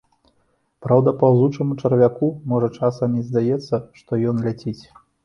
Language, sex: Belarusian, male